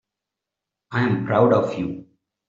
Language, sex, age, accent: English, male, 40-49, India and South Asia (India, Pakistan, Sri Lanka)